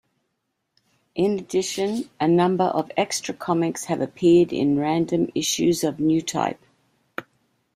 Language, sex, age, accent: English, female, 60-69, United States English